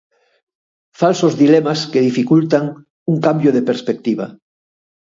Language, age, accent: Galician, 60-69, Atlántico (seseo e gheada)